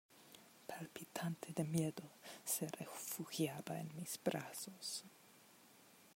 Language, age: Spanish, 19-29